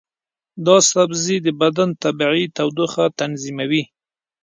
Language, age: Pashto, 30-39